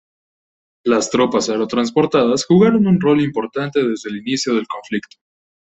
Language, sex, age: Spanish, male, 19-29